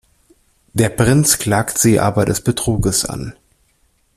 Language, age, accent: German, 30-39, Deutschland Deutsch